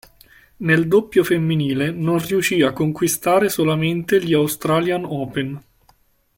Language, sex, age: Italian, male, 19-29